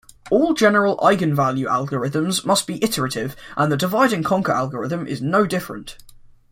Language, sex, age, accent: English, male, under 19, England English